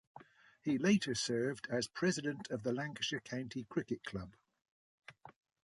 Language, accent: English, England English